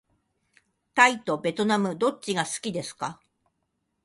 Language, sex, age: Japanese, female, 60-69